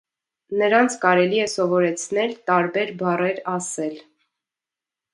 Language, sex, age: Armenian, female, 19-29